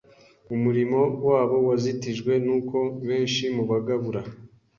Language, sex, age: Kinyarwanda, male, 19-29